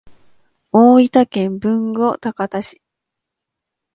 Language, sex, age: Japanese, female, 19-29